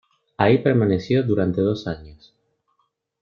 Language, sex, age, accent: Spanish, male, 40-49, España: Islas Canarias